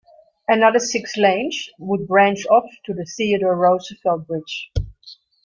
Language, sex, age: English, female, 50-59